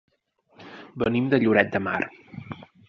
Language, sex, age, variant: Catalan, male, 30-39, Central